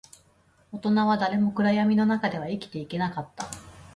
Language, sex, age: Japanese, female, 30-39